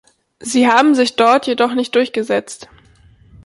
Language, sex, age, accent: German, female, 19-29, Deutschland Deutsch